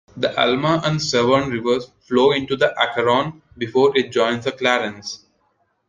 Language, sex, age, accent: English, female, 19-29, India and South Asia (India, Pakistan, Sri Lanka)